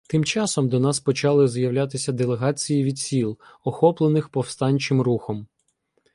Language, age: Ukrainian, 19-29